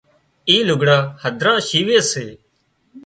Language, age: Wadiyara Koli, 30-39